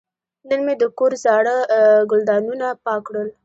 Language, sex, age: Pashto, female, 19-29